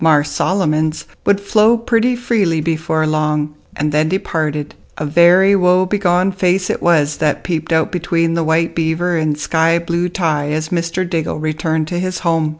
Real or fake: real